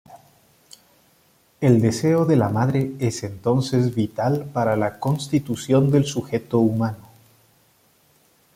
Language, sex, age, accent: Spanish, male, 30-39, Andino-Pacífico: Colombia, Perú, Ecuador, oeste de Bolivia y Venezuela andina